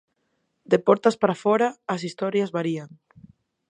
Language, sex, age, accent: Galician, female, 19-29, Neofalante